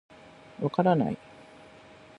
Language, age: Japanese, 60-69